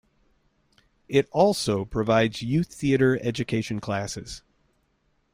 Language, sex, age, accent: English, male, 50-59, United States English